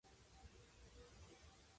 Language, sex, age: Japanese, female, 19-29